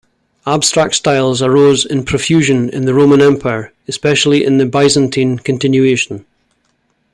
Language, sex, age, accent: English, male, 60-69, Scottish English